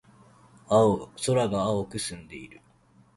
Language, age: Japanese, 19-29